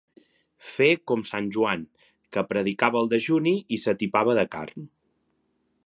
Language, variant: Catalan, Nord-Occidental